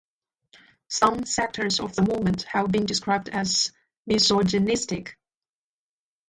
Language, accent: English, Hong Kong English